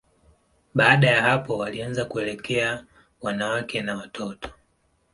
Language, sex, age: Swahili, male, 19-29